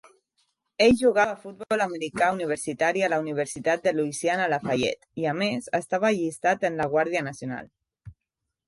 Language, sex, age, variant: Catalan, female, 30-39, Central